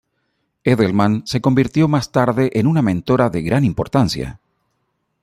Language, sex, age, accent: Spanish, male, 50-59, América central